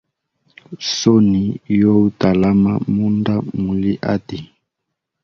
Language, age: Hemba, 19-29